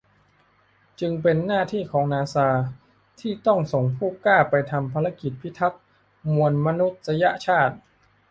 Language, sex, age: Thai, male, 19-29